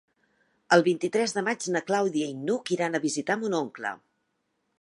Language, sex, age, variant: Catalan, female, 40-49, Central